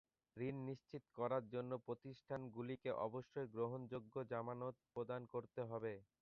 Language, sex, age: Bengali, male, 19-29